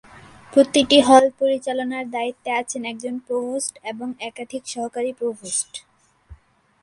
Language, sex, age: Bengali, female, under 19